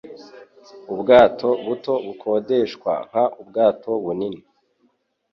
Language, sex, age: Kinyarwanda, male, 19-29